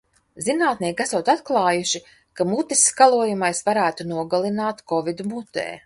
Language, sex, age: Latvian, female, 50-59